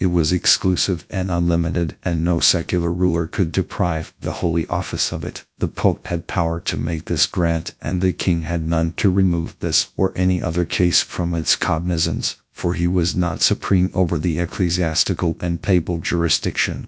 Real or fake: fake